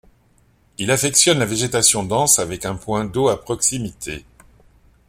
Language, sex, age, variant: French, male, 50-59, Français de métropole